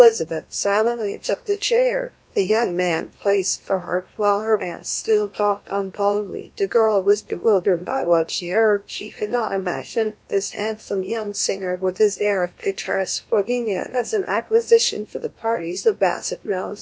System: TTS, GlowTTS